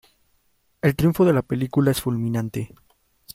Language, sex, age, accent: Spanish, male, 19-29, México